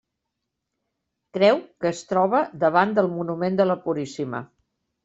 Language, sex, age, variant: Catalan, female, 60-69, Central